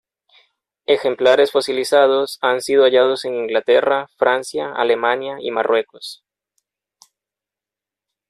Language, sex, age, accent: Spanish, male, 19-29, América central